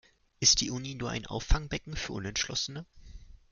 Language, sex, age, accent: German, male, 19-29, Deutschland Deutsch